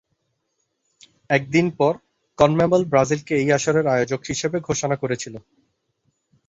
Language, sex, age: Bengali, male, 30-39